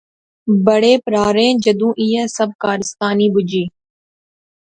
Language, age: Pahari-Potwari, 19-29